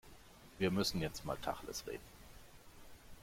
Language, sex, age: German, male, 50-59